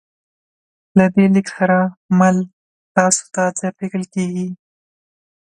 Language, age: Pashto, 19-29